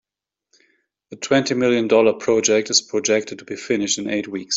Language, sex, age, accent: English, male, 50-59, United States English